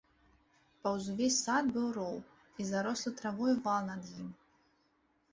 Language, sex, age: Belarusian, female, 19-29